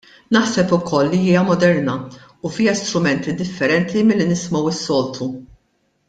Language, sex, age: Maltese, female, 50-59